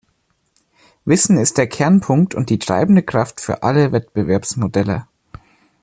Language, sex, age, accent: German, male, 19-29, Deutschland Deutsch